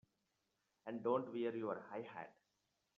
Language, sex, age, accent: English, male, 19-29, India and South Asia (India, Pakistan, Sri Lanka)